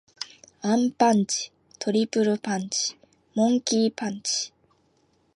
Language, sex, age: Japanese, female, 19-29